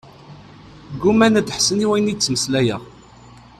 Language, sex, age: Kabyle, male, 30-39